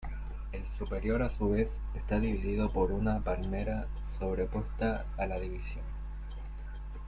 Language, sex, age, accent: Spanish, male, under 19, Chileno: Chile, Cuyo